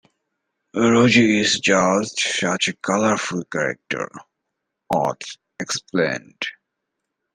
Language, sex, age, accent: English, male, 19-29, United States English